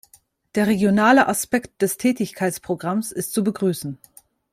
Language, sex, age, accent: German, female, 30-39, Deutschland Deutsch